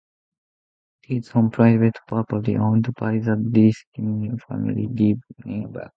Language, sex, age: English, male, 19-29